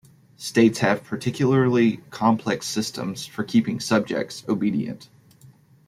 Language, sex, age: English, male, 30-39